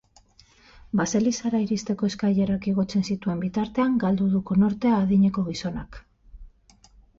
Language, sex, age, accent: Basque, female, 40-49, Mendebalekoa (Araba, Bizkaia, Gipuzkoako mendebaleko herri batzuk); Batua